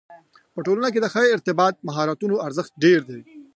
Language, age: Pashto, 19-29